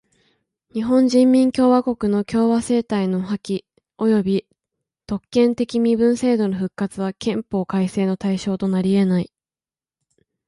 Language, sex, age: Japanese, female, 19-29